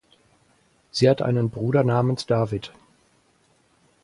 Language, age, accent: German, 60-69, Deutschland Deutsch